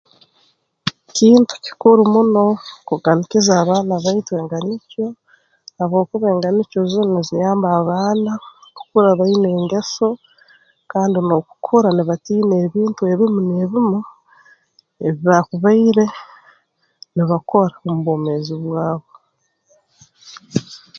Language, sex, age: Tooro, female, 19-29